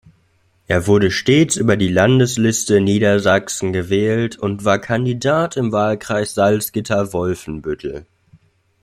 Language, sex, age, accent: German, male, 19-29, Deutschland Deutsch